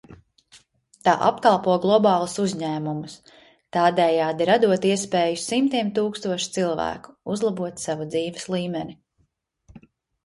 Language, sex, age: Latvian, female, 30-39